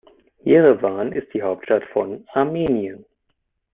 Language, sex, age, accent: German, male, 19-29, Deutschland Deutsch